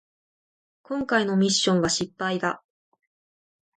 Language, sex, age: Japanese, female, under 19